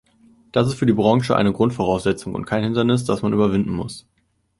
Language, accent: German, Deutschland Deutsch